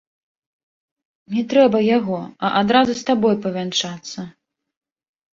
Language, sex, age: Belarusian, female, 30-39